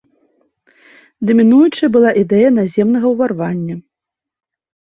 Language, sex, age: Belarusian, female, 30-39